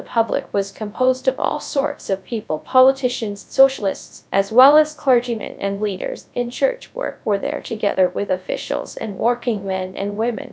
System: TTS, GradTTS